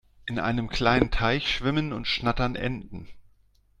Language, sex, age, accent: German, male, 40-49, Deutschland Deutsch